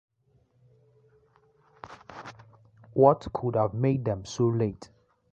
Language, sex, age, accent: English, male, 19-29, Southern African (South Africa, Zimbabwe, Namibia)